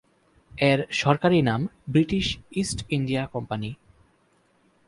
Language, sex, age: Bengali, male, 19-29